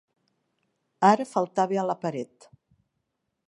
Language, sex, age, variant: Catalan, female, 60-69, Nord-Occidental